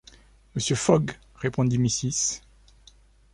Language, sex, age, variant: French, male, 50-59, Français de métropole